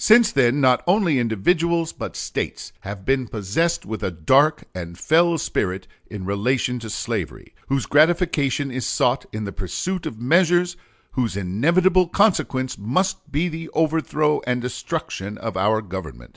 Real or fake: real